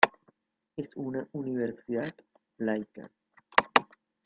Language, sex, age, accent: Spanish, female, 50-59, Caribe: Cuba, Venezuela, Puerto Rico, República Dominicana, Panamá, Colombia caribeña, México caribeño, Costa del golfo de México